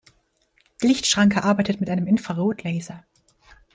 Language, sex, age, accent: German, female, under 19, Deutschland Deutsch